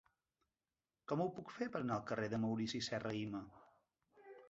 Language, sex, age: Catalan, male, 40-49